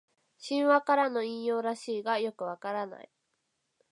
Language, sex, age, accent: Japanese, female, 19-29, 標準語